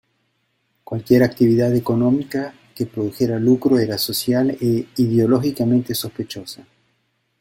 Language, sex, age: Spanish, male, 50-59